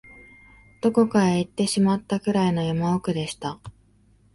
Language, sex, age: Japanese, female, 19-29